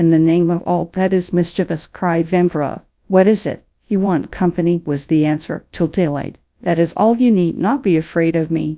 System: TTS, GradTTS